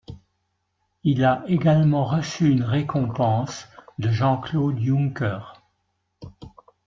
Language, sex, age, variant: French, male, 60-69, Français de métropole